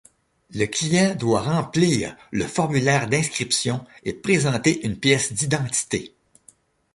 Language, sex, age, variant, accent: French, male, 60-69, Français d'Amérique du Nord, Français du Canada